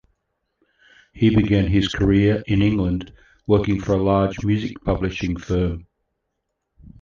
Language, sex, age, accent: English, male, 60-69, Australian English